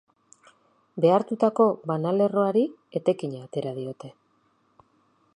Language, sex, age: Basque, female, 40-49